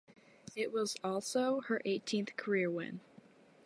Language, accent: English, United States English